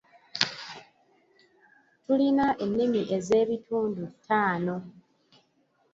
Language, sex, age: Ganda, female, 19-29